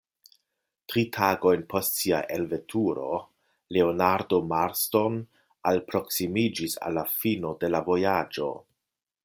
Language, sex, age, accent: Esperanto, male, 50-59, Internacia